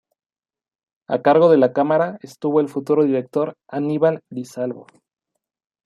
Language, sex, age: Spanish, male, 19-29